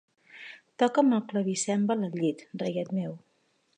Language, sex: Catalan, female